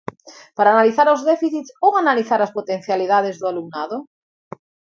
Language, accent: Galician, Normativo (estándar)